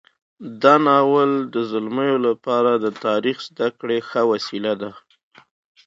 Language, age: Pashto, 30-39